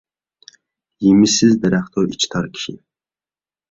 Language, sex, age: Uyghur, male, 19-29